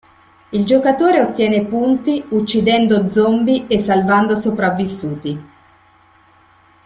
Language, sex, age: Italian, female, 50-59